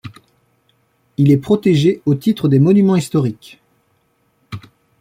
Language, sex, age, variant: French, male, 40-49, Français de métropole